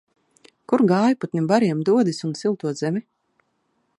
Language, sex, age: Latvian, female, 30-39